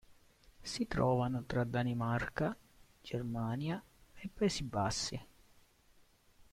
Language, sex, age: Italian, male, 19-29